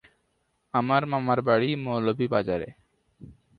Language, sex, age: Bengali, male, 19-29